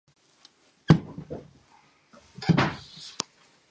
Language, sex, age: English, female, under 19